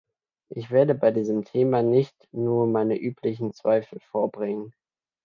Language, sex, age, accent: German, male, under 19, Deutschland Deutsch